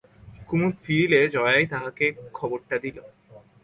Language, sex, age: Bengali, male, 19-29